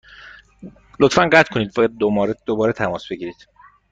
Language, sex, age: Persian, male, 19-29